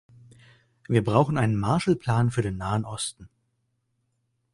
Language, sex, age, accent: German, male, 19-29, Deutschland Deutsch